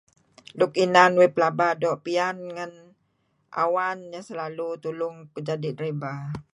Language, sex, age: Kelabit, female, 60-69